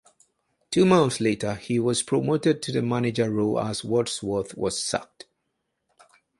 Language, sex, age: English, male, 30-39